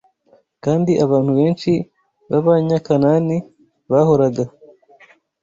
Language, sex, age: Kinyarwanda, male, 19-29